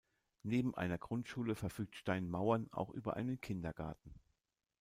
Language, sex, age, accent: German, male, 50-59, Deutschland Deutsch